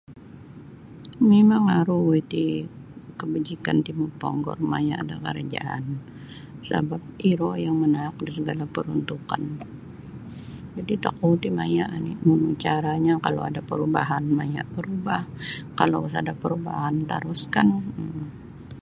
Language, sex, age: Sabah Bisaya, female, 60-69